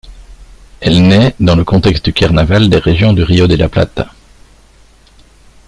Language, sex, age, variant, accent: French, male, 50-59, Français d'Europe, Français de Belgique